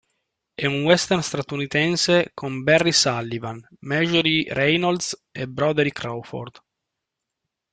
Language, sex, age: Italian, male, 30-39